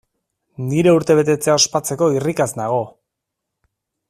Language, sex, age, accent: Basque, male, 40-49, Erdialdekoa edo Nafarra (Gipuzkoa, Nafarroa)